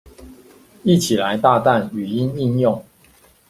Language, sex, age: Chinese, male, 50-59